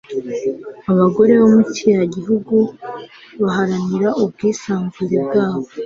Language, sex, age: Kinyarwanda, female, 19-29